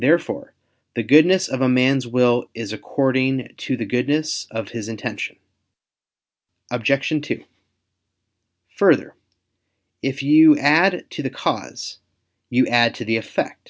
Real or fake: real